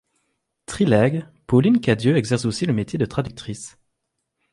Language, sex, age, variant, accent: French, male, 30-39, Français d'Europe, Français de Belgique